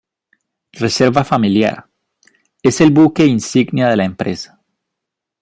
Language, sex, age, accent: Spanish, male, 19-29, Andino-Pacífico: Colombia, Perú, Ecuador, oeste de Bolivia y Venezuela andina